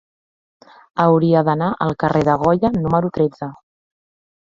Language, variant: Catalan, Central